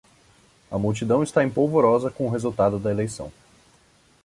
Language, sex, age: Portuguese, male, 19-29